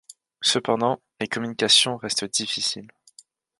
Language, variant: French, Français de métropole